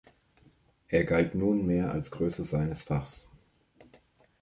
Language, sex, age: German, male, 30-39